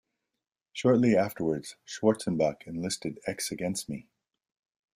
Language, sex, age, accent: English, male, 40-49, Canadian English